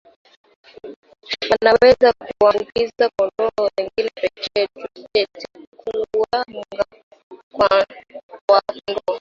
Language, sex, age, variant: Swahili, female, 19-29, Kiswahili cha Bara ya Kenya